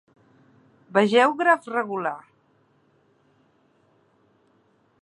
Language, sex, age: Catalan, female, 30-39